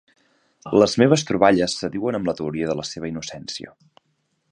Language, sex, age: Catalan, male, 19-29